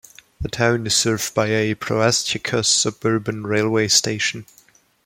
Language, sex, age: English, male, 19-29